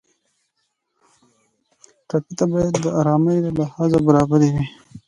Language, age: Pashto, 19-29